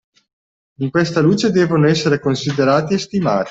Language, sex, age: Italian, male, 50-59